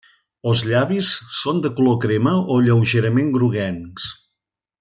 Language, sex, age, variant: Catalan, male, 50-59, Nord-Occidental